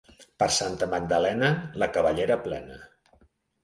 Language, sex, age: Catalan, male, 50-59